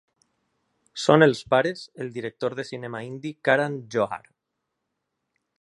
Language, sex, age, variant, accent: Catalan, male, 30-39, Valencià meridional, valencià